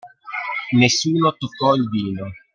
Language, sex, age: Italian, male, 50-59